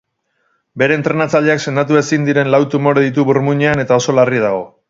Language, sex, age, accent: Basque, male, 30-39, Erdialdekoa edo Nafarra (Gipuzkoa, Nafarroa)